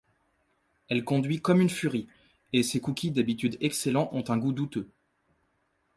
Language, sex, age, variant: French, male, 19-29, Français de métropole